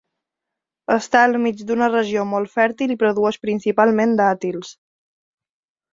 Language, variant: Catalan, Balear